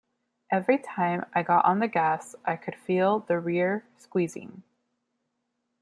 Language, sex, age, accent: English, female, 19-29, United States English